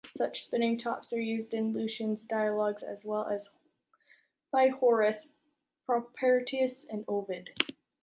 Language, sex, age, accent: English, female, 19-29, United States English